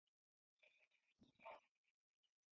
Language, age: English, 19-29